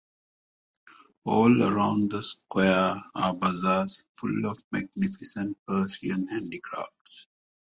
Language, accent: English, India and South Asia (India, Pakistan, Sri Lanka)